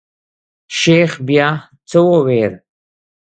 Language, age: Pashto, 30-39